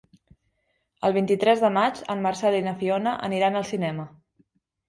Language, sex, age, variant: Catalan, female, 19-29, Central